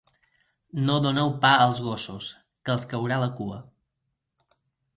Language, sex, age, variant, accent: Catalan, male, 19-29, Balear, mallorquí